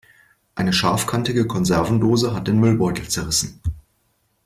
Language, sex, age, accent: German, male, 50-59, Deutschland Deutsch